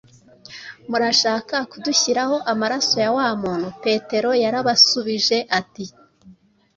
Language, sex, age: Kinyarwanda, female, 19-29